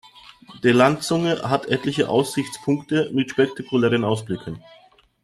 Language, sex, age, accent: German, male, 19-29, Österreichisches Deutsch